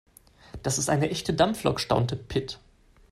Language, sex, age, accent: German, male, 19-29, Deutschland Deutsch